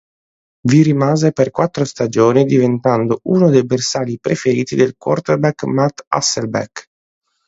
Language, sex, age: Italian, male, 19-29